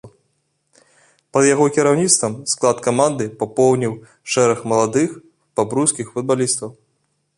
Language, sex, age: Belarusian, male, 30-39